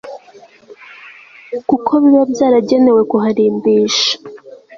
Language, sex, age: Kinyarwanda, female, 19-29